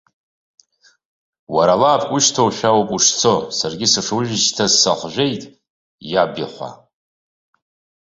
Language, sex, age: Abkhazian, male, 40-49